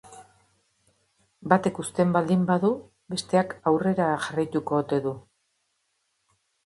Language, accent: Basque, Erdialdekoa edo Nafarra (Gipuzkoa, Nafarroa)